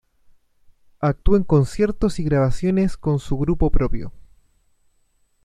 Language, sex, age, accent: Spanish, male, 19-29, Chileno: Chile, Cuyo